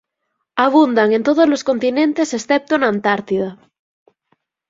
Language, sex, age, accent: Galician, female, 19-29, Atlántico (seseo e gheada)